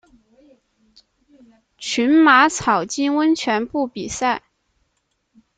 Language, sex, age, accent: Chinese, female, 19-29, 出生地：河南省